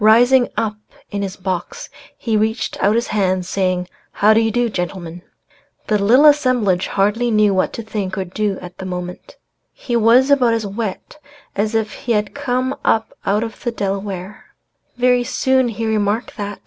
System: none